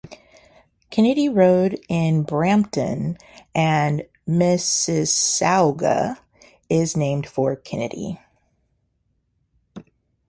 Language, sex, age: English, female, 40-49